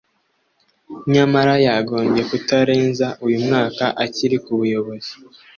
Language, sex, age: Kinyarwanda, male, 19-29